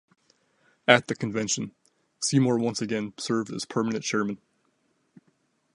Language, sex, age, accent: English, male, 19-29, United States English